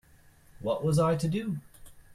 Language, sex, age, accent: English, male, 30-39, Canadian English